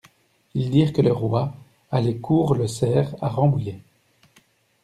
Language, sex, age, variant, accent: French, male, 30-39, Français d'Europe, Français de Belgique